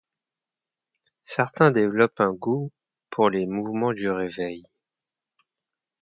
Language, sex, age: French, male, 30-39